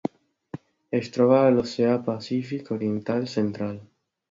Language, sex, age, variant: Catalan, male, under 19, Alacantí